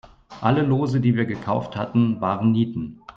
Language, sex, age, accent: German, male, 30-39, Deutschland Deutsch